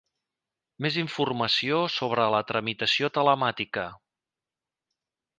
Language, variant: Catalan, Central